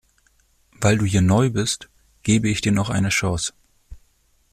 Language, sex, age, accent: German, male, 19-29, Deutschland Deutsch